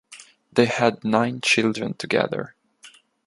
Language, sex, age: English, male, 19-29